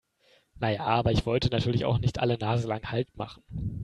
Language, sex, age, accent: German, male, 19-29, Deutschland Deutsch